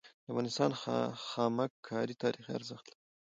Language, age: Pashto, 19-29